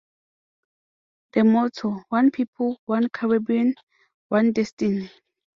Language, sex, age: English, female, 19-29